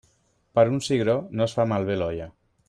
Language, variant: Catalan, Central